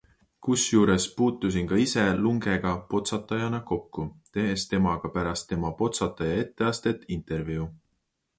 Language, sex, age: Estonian, male, 19-29